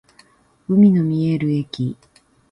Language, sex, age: Japanese, female, 50-59